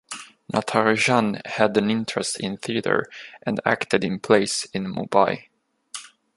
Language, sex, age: English, male, 19-29